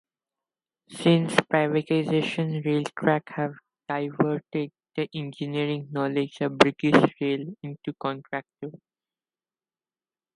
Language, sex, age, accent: English, male, 19-29, India and South Asia (India, Pakistan, Sri Lanka)